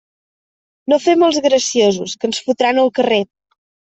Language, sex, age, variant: Catalan, female, 19-29, Central